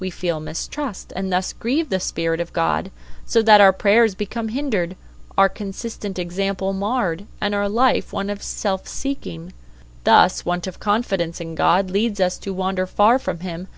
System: none